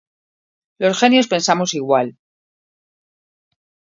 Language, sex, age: Spanish, female, 50-59